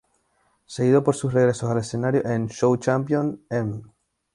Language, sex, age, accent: Spanish, male, 19-29, España: Islas Canarias